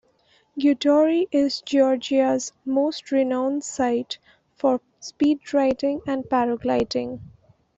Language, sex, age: English, female, 19-29